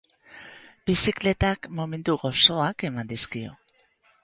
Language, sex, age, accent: Basque, female, 50-59, Erdialdekoa edo Nafarra (Gipuzkoa, Nafarroa)